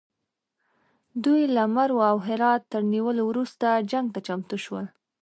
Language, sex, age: Pashto, female, 19-29